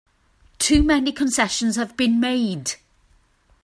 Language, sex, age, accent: English, female, 30-39, England English